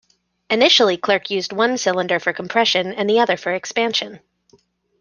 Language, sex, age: English, female, 30-39